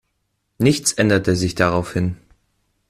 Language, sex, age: German, male, 19-29